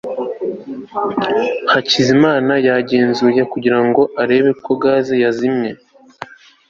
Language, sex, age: Kinyarwanda, male, 19-29